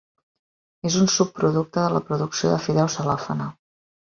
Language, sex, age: Catalan, female, 40-49